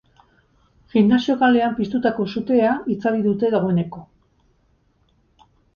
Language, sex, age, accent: Basque, female, 50-59, Erdialdekoa edo Nafarra (Gipuzkoa, Nafarroa)